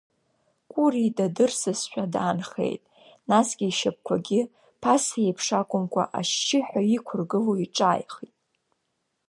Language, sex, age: Abkhazian, female, under 19